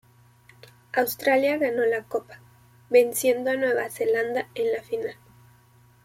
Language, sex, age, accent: Spanish, female, 19-29, México